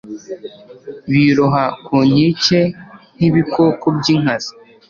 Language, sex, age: Kinyarwanda, male, under 19